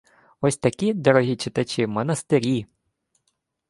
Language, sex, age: Ukrainian, male, 19-29